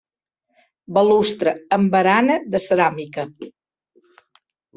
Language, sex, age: Catalan, male, 40-49